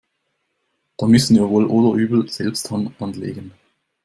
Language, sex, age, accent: German, male, 19-29, Schweizerdeutsch